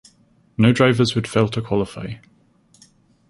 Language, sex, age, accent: English, male, under 19, England English